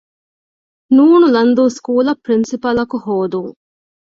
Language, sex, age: Divehi, female, 19-29